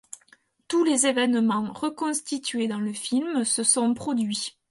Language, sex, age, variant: French, female, 30-39, Français de métropole